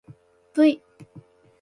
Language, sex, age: Japanese, female, 19-29